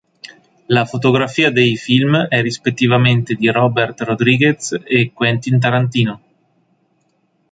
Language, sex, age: Italian, male, 30-39